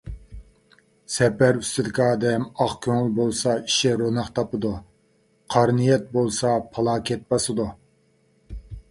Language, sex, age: Uyghur, male, 40-49